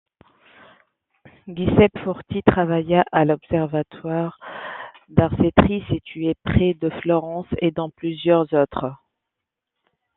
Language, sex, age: French, female, 19-29